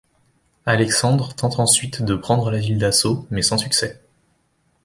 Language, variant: French, Français de métropole